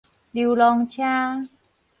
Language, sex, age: Min Nan Chinese, female, 40-49